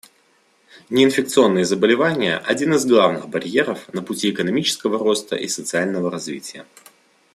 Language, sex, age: Russian, male, 19-29